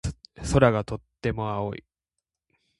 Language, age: Japanese, 19-29